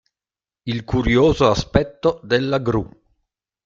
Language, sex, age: Italian, male, 50-59